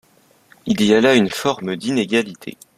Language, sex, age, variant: French, male, under 19, Français de métropole